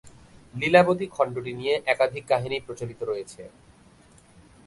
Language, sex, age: Bengali, male, 19-29